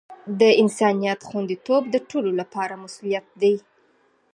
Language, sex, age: Pashto, female, 30-39